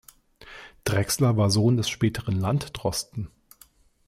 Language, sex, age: German, male, 30-39